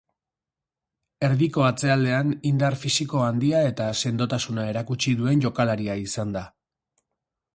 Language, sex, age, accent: Basque, male, 30-39, Mendebalekoa (Araba, Bizkaia, Gipuzkoako mendebaleko herri batzuk)